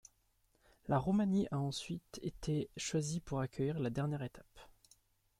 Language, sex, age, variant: French, male, 30-39, Français de métropole